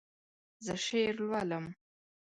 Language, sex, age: Pashto, female, 19-29